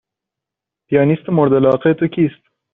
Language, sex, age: Persian, male, under 19